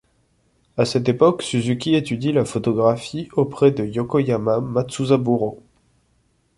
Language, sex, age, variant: French, male, 30-39, Français de métropole